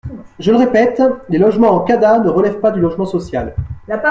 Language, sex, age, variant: French, male, 19-29, Français de métropole